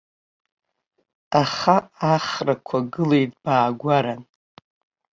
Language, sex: Abkhazian, female